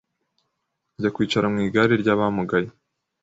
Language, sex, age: Kinyarwanda, male, 19-29